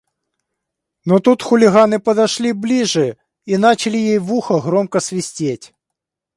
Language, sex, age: Russian, male, 50-59